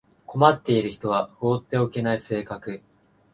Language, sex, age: Japanese, male, 19-29